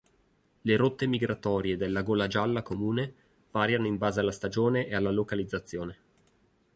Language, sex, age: Italian, male, 30-39